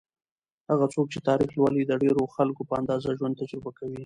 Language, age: Pashto, 19-29